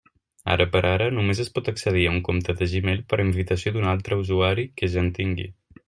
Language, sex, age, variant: Catalan, male, 19-29, Central